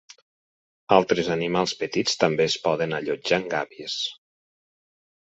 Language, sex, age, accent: Catalan, male, 40-49, occidental